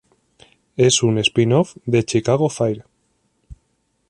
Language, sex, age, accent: Spanish, male, 19-29, España: Norte peninsular (Asturias, Castilla y León, Cantabria, País Vasco, Navarra, Aragón, La Rioja, Guadalajara, Cuenca)